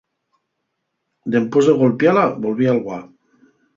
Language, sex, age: Asturian, male, 50-59